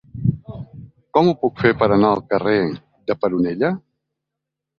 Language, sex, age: Catalan, female, 50-59